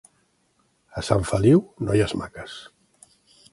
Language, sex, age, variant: Catalan, male, 60-69, Central